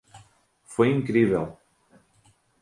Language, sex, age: Portuguese, male, 40-49